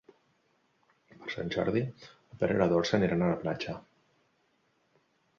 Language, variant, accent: Catalan, Central, central